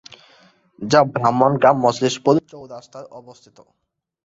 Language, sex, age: Bengali, male, 19-29